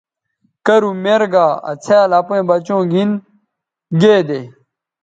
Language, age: Bateri, 19-29